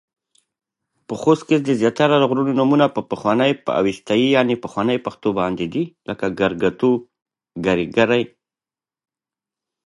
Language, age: Pashto, 30-39